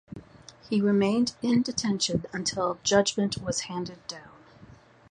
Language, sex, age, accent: English, female, 40-49, United States English